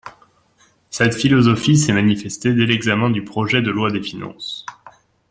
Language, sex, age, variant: French, male, 19-29, Français de métropole